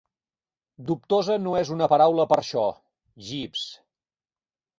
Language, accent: Catalan, nord-oriental